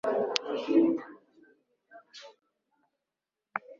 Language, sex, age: Kinyarwanda, male, 19-29